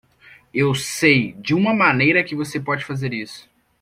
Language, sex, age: Portuguese, male, under 19